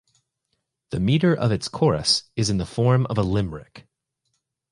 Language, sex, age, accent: English, male, 30-39, United States English